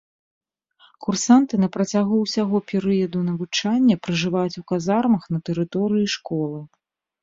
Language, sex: Belarusian, female